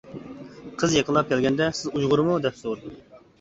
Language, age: Uyghur, 30-39